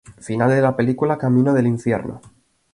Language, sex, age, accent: Spanish, male, 19-29, España: Centro-Sur peninsular (Madrid, Toledo, Castilla-La Mancha)